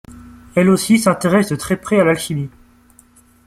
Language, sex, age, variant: French, male, 19-29, Français de métropole